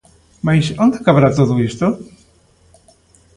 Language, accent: Galician, Normativo (estándar)